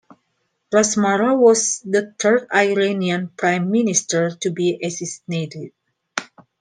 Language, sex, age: English, female, 30-39